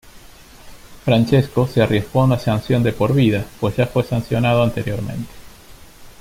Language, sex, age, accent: Spanish, male, 40-49, Rioplatense: Argentina, Uruguay, este de Bolivia, Paraguay